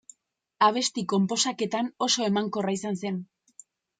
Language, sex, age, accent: Basque, female, 19-29, Erdialdekoa edo Nafarra (Gipuzkoa, Nafarroa)